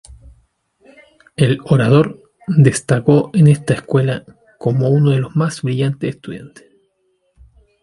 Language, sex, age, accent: Spanish, male, 30-39, Chileno: Chile, Cuyo